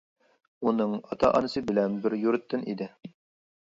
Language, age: Uyghur, 30-39